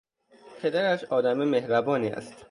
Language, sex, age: Persian, male, under 19